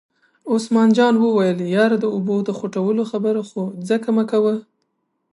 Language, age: Pashto, 19-29